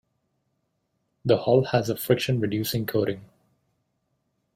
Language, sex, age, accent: English, male, 19-29, United States English